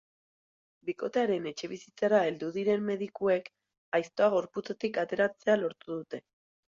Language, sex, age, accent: Basque, female, 30-39, Erdialdekoa edo Nafarra (Gipuzkoa, Nafarroa)